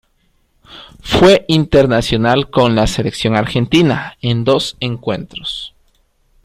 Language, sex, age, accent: Spanish, male, 40-49, Andino-Pacífico: Colombia, Perú, Ecuador, oeste de Bolivia y Venezuela andina